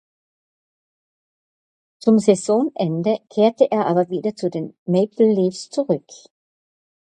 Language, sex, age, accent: German, female, 60-69, Österreichisches Deutsch